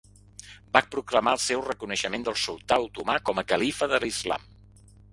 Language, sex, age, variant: Catalan, male, 50-59, Central